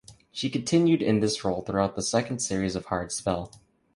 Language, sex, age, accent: English, male, 19-29, United States English